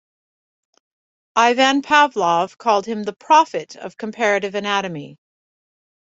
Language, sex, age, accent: English, female, 50-59, United States English